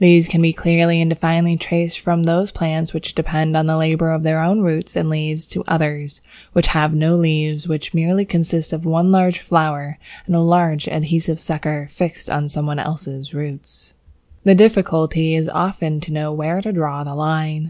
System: none